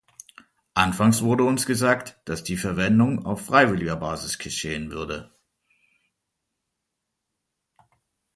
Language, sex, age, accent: German, male, 30-39, Deutschland Deutsch